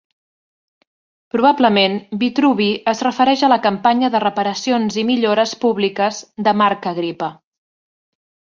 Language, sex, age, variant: Catalan, female, 40-49, Central